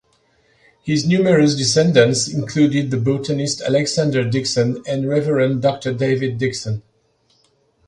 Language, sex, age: English, male, 50-59